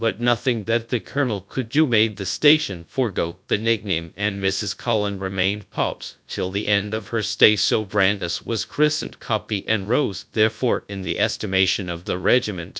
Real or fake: fake